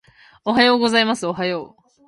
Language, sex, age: Japanese, female, 19-29